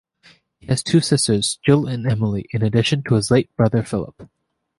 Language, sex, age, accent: English, male, 19-29, Canadian English